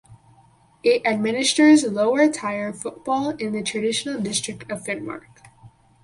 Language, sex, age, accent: English, female, under 19, United States English